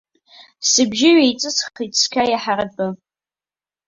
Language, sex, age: Abkhazian, female, under 19